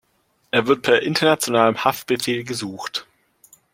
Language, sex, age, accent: German, male, 19-29, Deutschland Deutsch